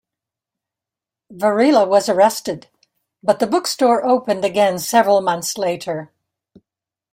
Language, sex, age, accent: English, female, 70-79, United States English